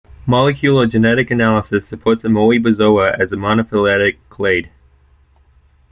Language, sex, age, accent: English, male, under 19, United States English